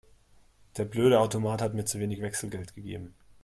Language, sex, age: German, male, 30-39